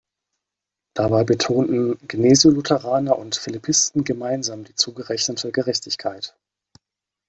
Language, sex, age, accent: German, male, 40-49, Deutschland Deutsch